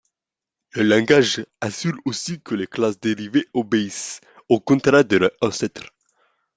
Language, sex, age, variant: French, male, under 19, Français de métropole